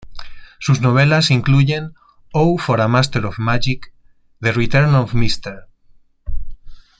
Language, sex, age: Spanish, male, 40-49